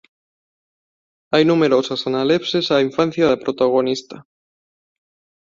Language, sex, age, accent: Galician, male, 19-29, Neofalante